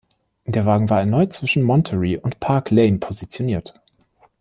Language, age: German, 30-39